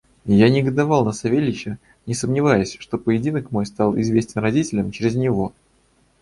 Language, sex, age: Russian, male, 19-29